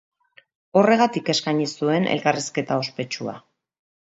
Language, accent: Basque, Mendebalekoa (Araba, Bizkaia, Gipuzkoako mendebaleko herri batzuk)